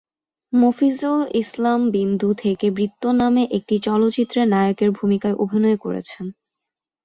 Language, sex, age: Bengali, female, 19-29